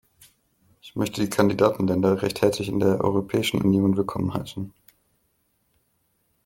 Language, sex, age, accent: German, male, 19-29, Deutschland Deutsch